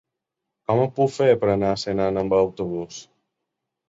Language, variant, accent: Catalan, Balear, balear